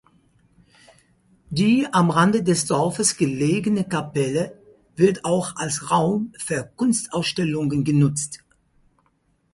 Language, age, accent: German, 50-59, Deutschland Deutsch